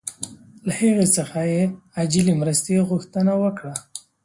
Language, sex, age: Pashto, male, 19-29